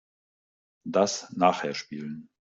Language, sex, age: German, male, 50-59